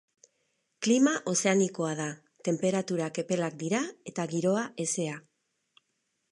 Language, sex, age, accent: Basque, female, 50-59, Erdialdekoa edo Nafarra (Gipuzkoa, Nafarroa)